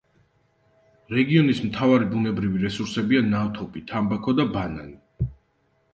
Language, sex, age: Georgian, male, 19-29